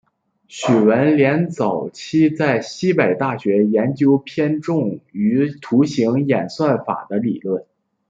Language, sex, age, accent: Chinese, male, under 19, 出生地：黑龙江省